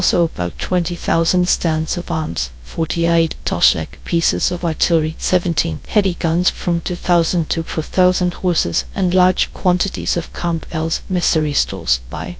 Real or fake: fake